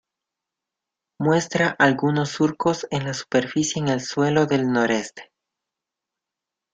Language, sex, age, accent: Spanish, male, 19-29, Andino-Pacífico: Colombia, Perú, Ecuador, oeste de Bolivia y Venezuela andina